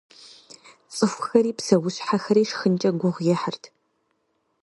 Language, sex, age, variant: Kabardian, female, 19-29, Адыгэбзэ (Къэбэрдей, Кирил, псоми зэдай)